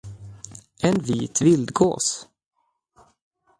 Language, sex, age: Swedish, male, 30-39